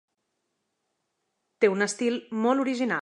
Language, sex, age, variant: Catalan, female, 30-39, Central